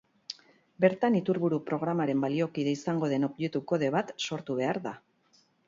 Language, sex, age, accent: Basque, female, 40-49, Erdialdekoa edo Nafarra (Gipuzkoa, Nafarroa)